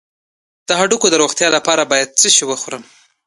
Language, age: Pashto, 19-29